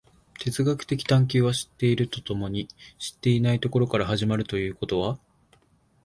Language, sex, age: Japanese, male, 19-29